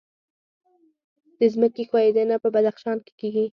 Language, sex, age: Pashto, female, under 19